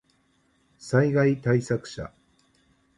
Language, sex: Japanese, male